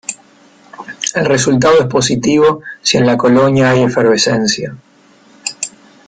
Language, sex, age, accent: Spanish, male, 30-39, Rioplatense: Argentina, Uruguay, este de Bolivia, Paraguay